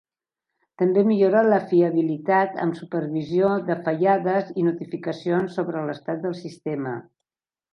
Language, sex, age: Catalan, female, 70-79